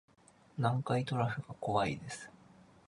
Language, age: Japanese, 30-39